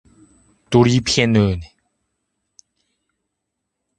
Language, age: Min Dong Chinese, 40-49